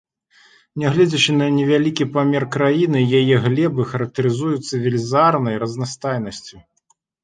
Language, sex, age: Belarusian, male, 40-49